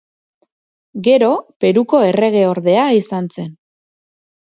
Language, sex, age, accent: Basque, female, 30-39, Erdialdekoa edo Nafarra (Gipuzkoa, Nafarroa)